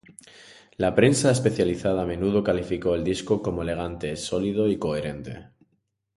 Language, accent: Spanish, España: Centro-Sur peninsular (Madrid, Toledo, Castilla-La Mancha)